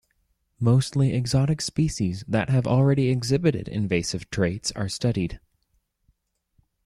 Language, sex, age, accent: English, male, 19-29, United States English